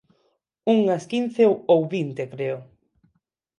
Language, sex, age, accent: Galician, male, 19-29, Neofalante